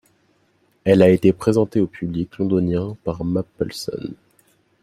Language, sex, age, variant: French, male, 19-29, Français de métropole